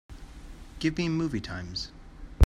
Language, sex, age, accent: English, male, 30-39, United States English